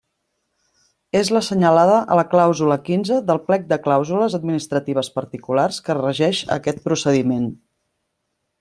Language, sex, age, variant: Catalan, female, 30-39, Central